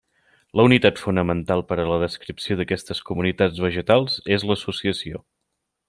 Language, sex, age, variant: Catalan, male, 30-39, Central